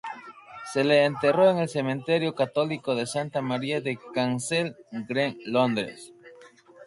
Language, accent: Spanish, España: Norte peninsular (Asturias, Castilla y León, Cantabria, País Vasco, Navarra, Aragón, La Rioja, Guadalajara, Cuenca)